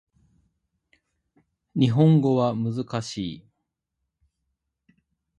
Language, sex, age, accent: Japanese, male, 30-39, 関西弁